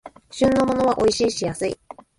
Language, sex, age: Japanese, female, 19-29